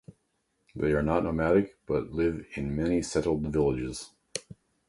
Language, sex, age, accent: English, male, 50-59, Canadian English